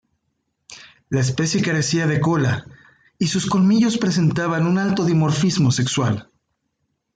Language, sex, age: Spanish, male, 40-49